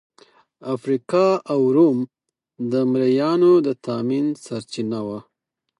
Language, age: Pashto, 30-39